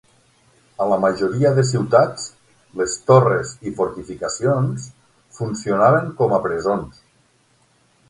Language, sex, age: Catalan, male, 50-59